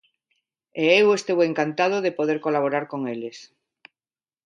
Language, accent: Galician, Neofalante